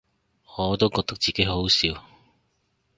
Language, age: Cantonese, 30-39